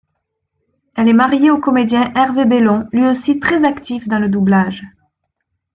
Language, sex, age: French, female, 40-49